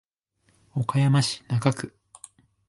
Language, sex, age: Japanese, male, 19-29